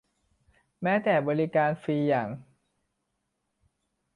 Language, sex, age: Thai, male, 19-29